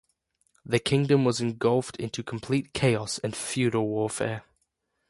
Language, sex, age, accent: English, male, under 19, Australian English; Canadian English